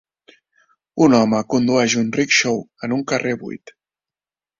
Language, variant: Catalan, Septentrional